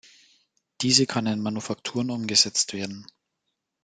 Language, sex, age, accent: German, male, 19-29, Deutschland Deutsch